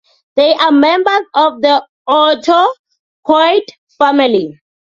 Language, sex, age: English, female, 19-29